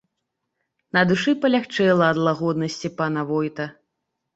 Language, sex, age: Belarusian, female, 30-39